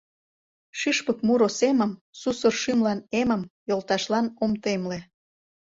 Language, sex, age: Mari, female, 30-39